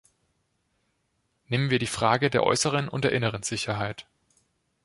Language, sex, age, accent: German, male, 19-29, Deutschland Deutsch